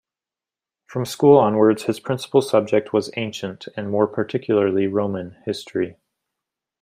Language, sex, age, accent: English, male, 30-39, United States English